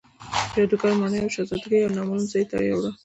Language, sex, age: Pashto, female, 30-39